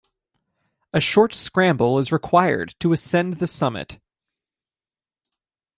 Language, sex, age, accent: English, male, 19-29, United States English